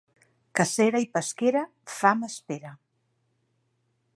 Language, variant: Catalan, Central